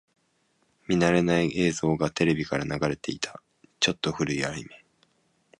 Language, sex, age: Japanese, male, 19-29